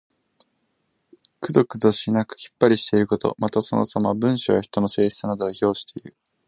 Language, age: Japanese, 19-29